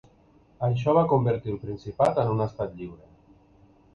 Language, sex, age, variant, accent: Catalan, male, 30-39, Nord-Occidental, nord-occidental